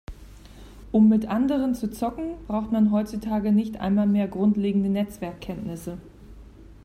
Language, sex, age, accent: German, female, 40-49, Deutschland Deutsch